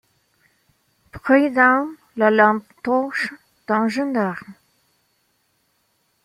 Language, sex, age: French, female, 40-49